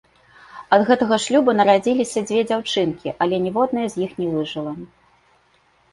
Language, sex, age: Belarusian, female, 30-39